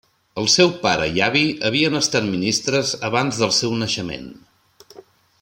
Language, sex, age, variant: Catalan, male, 40-49, Central